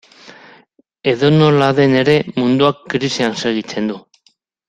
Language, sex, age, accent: Basque, male, 40-49, Mendebalekoa (Araba, Bizkaia, Gipuzkoako mendebaleko herri batzuk)